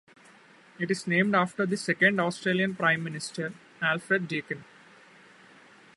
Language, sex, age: English, male, 19-29